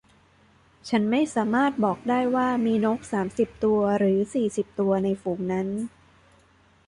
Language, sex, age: Thai, female, 19-29